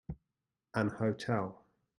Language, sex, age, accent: English, male, 30-39, England English